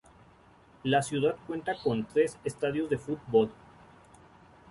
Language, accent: Spanish, México